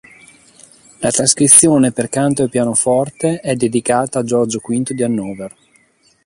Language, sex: Italian, male